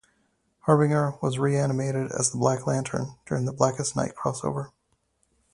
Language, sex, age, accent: English, male, 30-39, United States English